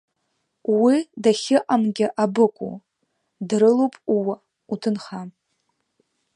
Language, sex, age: Abkhazian, female, under 19